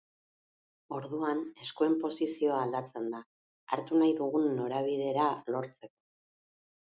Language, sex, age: Basque, female, 40-49